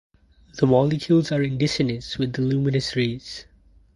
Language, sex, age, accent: English, male, 19-29, India and South Asia (India, Pakistan, Sri Lanka)